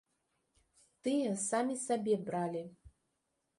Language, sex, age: Belarusian, female, 40-49